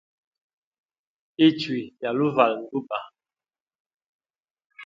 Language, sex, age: Hemba, male, 40-49